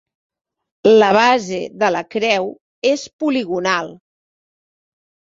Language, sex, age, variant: Catalan, female, 50-59, Central